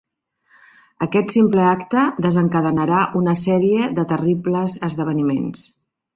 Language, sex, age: Catalan, female, 60-69